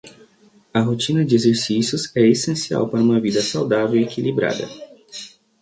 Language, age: Portuguese, 30-39